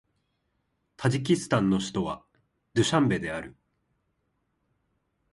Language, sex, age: Japanese, male, 19-29